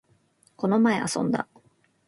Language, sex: Japanese, female